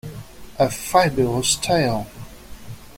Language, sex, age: English, male, 30-39